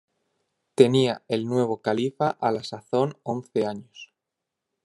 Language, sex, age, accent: Spanish, male, 19-29, España: Centro-Sur peninsular (Madrid, Toledo, Castilla-La Mancha)